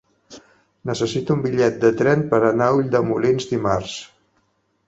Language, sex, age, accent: Catalan, male, 50-59, Barceloní